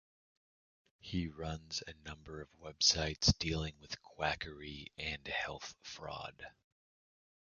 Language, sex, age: English, male, 30-39